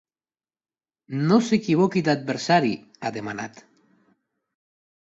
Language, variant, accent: Catalan, Central, nord-occidental